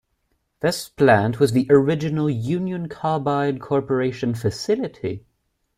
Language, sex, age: English, male, 19-29